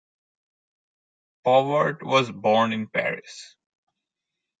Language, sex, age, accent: English, male, 40-49, India and South Asia (India, Pakistan, Sri Lanka)